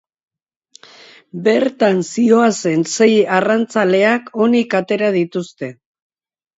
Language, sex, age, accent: Basque, female, 70-79, Erdialdekoa edo Nafarra (Gipuzkoa, Nafarroa)